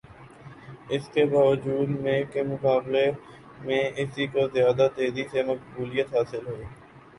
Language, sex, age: Urdu, male, 19-29